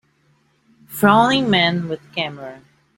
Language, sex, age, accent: English, female, 19-29, Canadian English